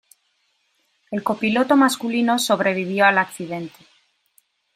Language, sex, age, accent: Spanish, female, 40-49, España: Norte peninsular (Asturias, Castilla y León, Cantabria, País Vasco, Navarra, Aragón, La Rioja, Guadalajara, Cuenca)